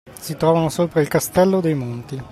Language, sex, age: Italian, male, 40-49